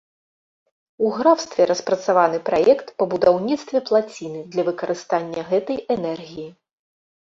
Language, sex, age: Belarusian, female, 40-49